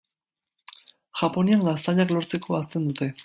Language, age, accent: Basque, 19-29, Mendebalekoa (Araba, Bizkaia, Gipuzkoako mendebaleko herri batzuk)